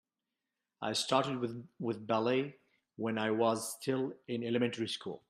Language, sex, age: English, male, 30-39